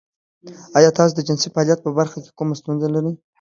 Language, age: Pashto, 19-29